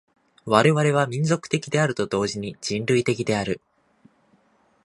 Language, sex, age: Japanese, male, 19-29